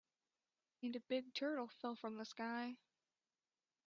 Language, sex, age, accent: English, female, 19-29, United States English